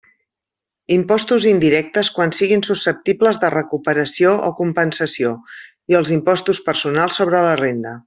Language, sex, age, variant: Catalan, female, 50-59, Central